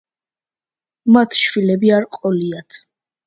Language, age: Georgian, under 19